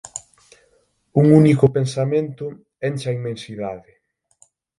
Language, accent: Galician, Atlántico (seseo e gheada); Normativo (estándar)